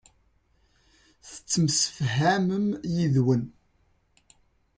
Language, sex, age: Kabyle, male, 19-29